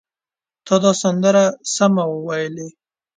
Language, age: Pashto, 19-29